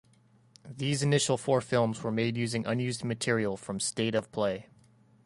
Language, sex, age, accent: English, male, 19-29, United States English